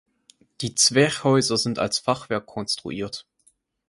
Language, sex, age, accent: German, male, 19-29, Deutschland Deutsch